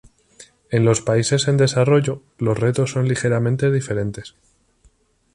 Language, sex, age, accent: Spanish, male, 19-29, España: Norte peninsular (Asturias, Castilla y León, Cantabria, País Vasco, Navarra, Aragón, La Rioja, Guadalajara, Cuenca)